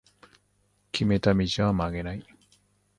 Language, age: Japanese, 50-59